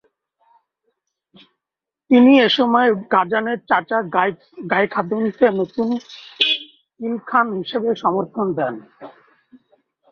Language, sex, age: Bengali, male, 30-39